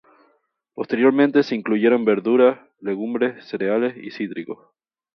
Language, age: Spanish, 19-29